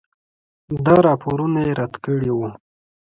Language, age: Pashto, 19-29